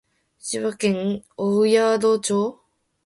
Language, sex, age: Japanese, female, 19-29